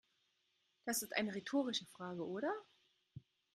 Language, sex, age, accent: German, female, 19-29, Deutschland Deutsch